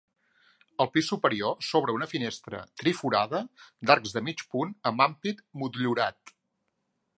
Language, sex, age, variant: Catalan, male, 40-49, Central